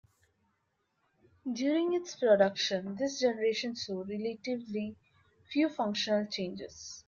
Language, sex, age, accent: English, female, 30-39, India and South Asia (India, Pakistan, Sri Lanka)